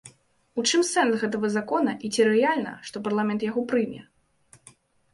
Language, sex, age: Belarusian, female, 19-29